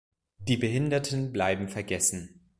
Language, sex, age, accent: German, male, 19-29, Deutschland Deutsch